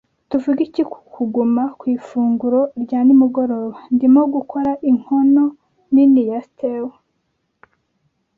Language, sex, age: Kinyarwanda, female, 19-29